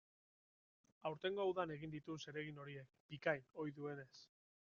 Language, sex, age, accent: Basque, male, 30-39, Erdialdekoa edo Nafarra (Gipuzkoa, Nafarroa)